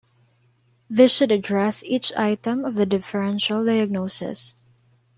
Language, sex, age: English, female, 19-29